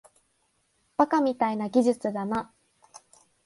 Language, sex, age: Japanese, female, 19-29